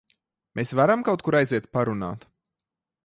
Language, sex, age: Latvian, male, 19-29